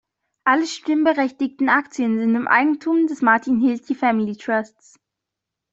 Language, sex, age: German, female, 19-29